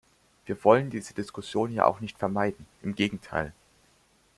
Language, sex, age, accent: German, male, under 19, Deutschland Deutsch